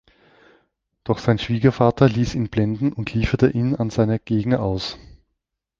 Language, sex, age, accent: German, male, 40-49, Österreichisches Deutsch